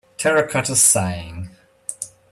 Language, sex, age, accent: English, male, 40-49, Southern African (South Africa, Zimbabwe, Namibia)